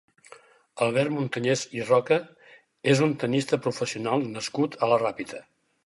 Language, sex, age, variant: Catalan, male, 60-69, Central